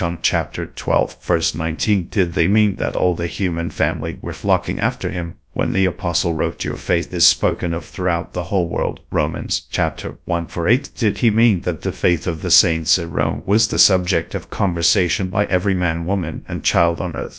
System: TTS, GradTTS